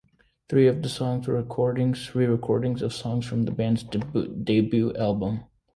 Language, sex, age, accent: English, male, 19-29, United States English